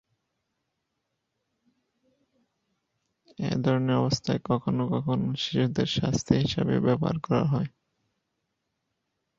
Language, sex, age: Bengali, male, 30-39